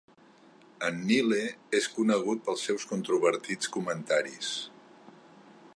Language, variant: Catalan, Central